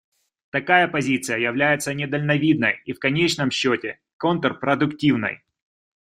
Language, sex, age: Russian, male, 30-39